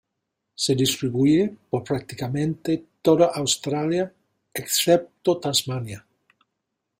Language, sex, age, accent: Spanish, male, 50-59, España: Centro-Sur peninsular (Madrid, Toledo, Castilla-La Mancha)